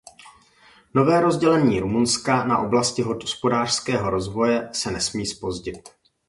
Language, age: Czech, 40-49